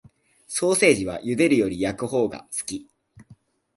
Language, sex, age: Japanese, male, under 19